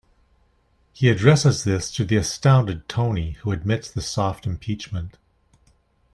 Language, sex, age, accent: English, male, 50-59, Canadian English